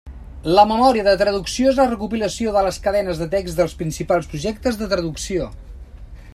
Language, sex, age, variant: Catalan, male, 40-49, Central